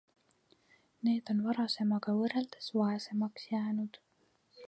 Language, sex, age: Estonian, female, 19-29